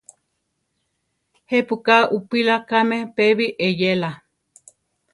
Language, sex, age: Central Tarahumara, female, 50-59